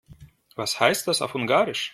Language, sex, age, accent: German, male, 40-49, Russisch Deutsch